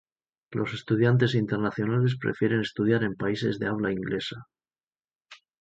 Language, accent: Spanish, España: Norte peninsular (Asturias, Castilla y León, Cantabria, País Vasco, Navarra, Aragón, La Rioja, Guadalajara, Cuenca)